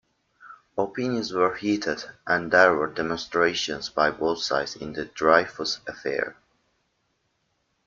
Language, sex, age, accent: English, male, 19-29, United States English